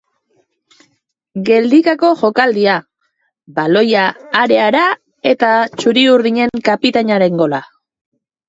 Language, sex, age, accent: Basque, female, 40-49, Erdialdekoa edo Nafarra (Gipuzkoa, Nafarroa)